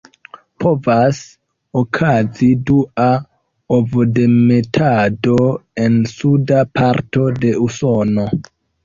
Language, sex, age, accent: Esperanto, male, 19-29, Internacia